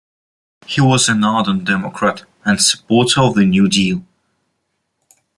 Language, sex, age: English, male, 19-29